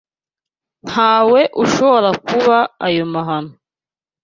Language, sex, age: Kinyarwanda, female, 19-29